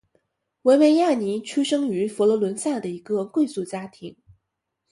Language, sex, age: Chinese, female, 19-29